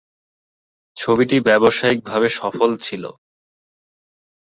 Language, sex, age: Bengali, male, 19-29